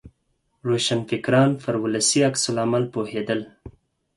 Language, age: Pashto, 30-39